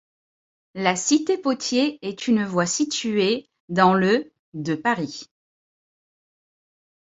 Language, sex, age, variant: French, female, 30-39, Français de métropole